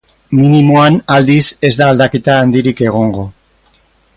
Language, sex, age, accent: Basque, male, 60-69, Mendebalekoa (Araba, Bizkaia, Gipuzkoako mendebaleko herri batzuk)